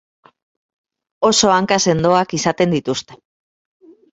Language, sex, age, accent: Basque, female, 50-59, Mendebalekoa (Araba, Bizkaia, Gipuzkoako mendebaleko herri batzuk)